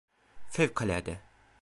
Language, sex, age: Turkish, male, 19-29